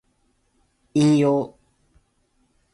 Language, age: Japanese, 19-29